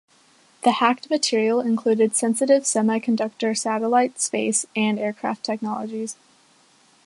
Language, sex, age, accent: English, female, under 19, United States English